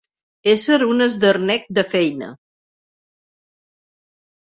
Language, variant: Catalan, Central